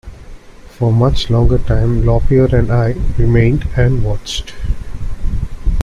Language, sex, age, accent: English, male, 30-39, India and South Asia (India, Pakistan, Sri Lanka)